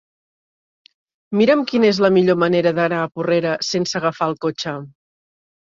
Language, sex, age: Catalan, male, 40-49